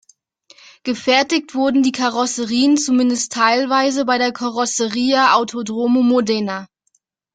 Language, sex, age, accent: German, female, 19-29, Deutschland Deutsch